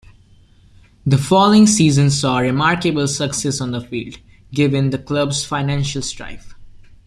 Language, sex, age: English, male, under 19